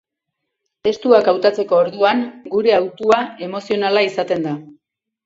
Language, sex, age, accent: Basque, female, 40-49, Erdialdekoa edo Nafarra (Gipuzkoa, Nafarroa)